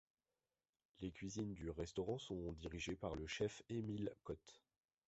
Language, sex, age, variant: French, male, 30-39, Français de métropole